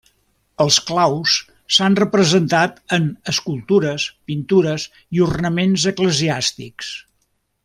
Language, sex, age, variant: Catalan, male, 70-79, Central